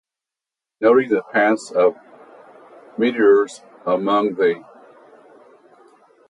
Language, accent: English, United States English